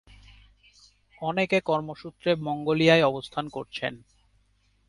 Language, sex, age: Bengali, male, 30-39